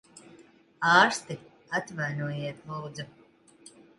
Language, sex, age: Latvian, female, 30-39